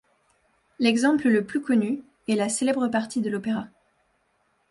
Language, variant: French, Français de métropole